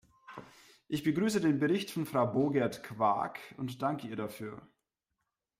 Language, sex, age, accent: German, male, 30-39, Deutschland Deutsch